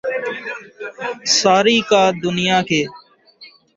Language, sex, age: Urdu, male, 19-29